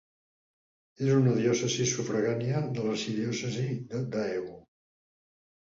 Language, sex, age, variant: Catalan, male, 60-69, Central